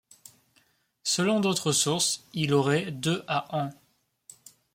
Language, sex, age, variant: French, male, 19-29, Français de métropole